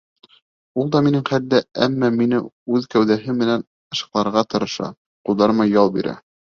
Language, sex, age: Bashkir, male, 19-29